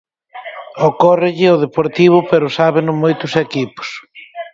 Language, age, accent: Galician, 19-29, Oriental (común en zona oriental)